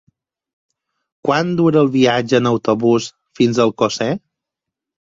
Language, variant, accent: Catalan, Balear, mallorquí